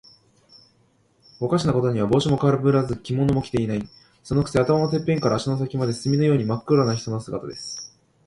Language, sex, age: Japanese, male, 19-29